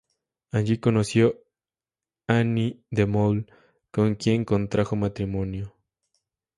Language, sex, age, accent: Spanish, male, 19-29, México